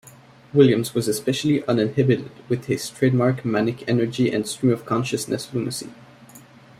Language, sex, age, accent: English, male, 19-29, Canadian English